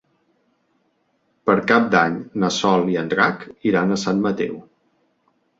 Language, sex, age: Catalan, male, 40-49